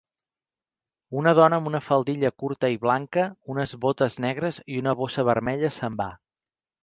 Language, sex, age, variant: Catalan, male, 40-49, Central